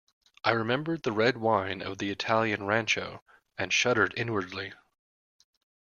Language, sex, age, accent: English, male, 30-39, United States English